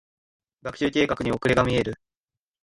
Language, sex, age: Japanese, male, 19-29